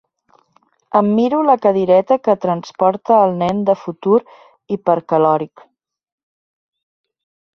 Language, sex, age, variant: Catalan, female, 50-59, Central